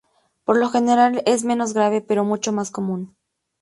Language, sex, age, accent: Spanish, female, 19-29, México